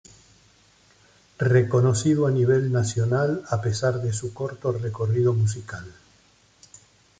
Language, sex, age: Spanish, male, 60-69